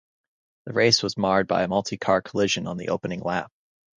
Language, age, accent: English, 19-29, United States English